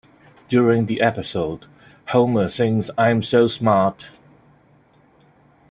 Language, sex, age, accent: English, male, 30-39, Hong Kong English